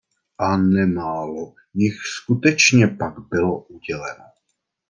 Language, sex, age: Czech, male, 30-39